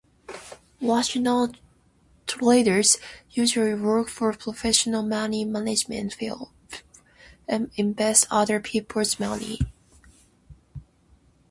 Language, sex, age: English, female, 19-29